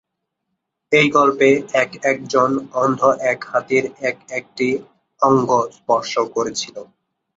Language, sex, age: Bengali, male, 19-29